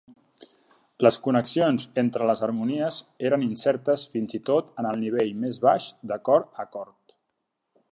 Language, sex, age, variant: Catalan, male, 50-59, Central